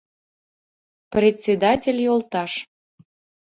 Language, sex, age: Mari, female, 30-39